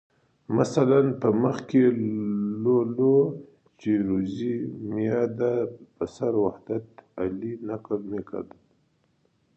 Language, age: Pashto, 40-49